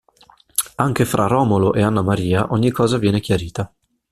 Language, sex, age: Italian, male, 19-29